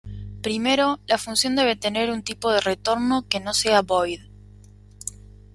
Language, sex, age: Spanish, female, 19-29